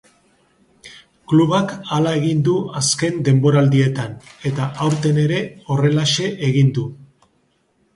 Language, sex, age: Basque, male, 50-59